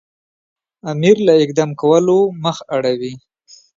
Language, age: Pashto, 19-29